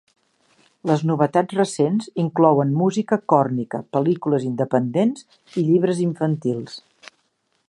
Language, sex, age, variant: Catalan, female, 60-69, Septentrional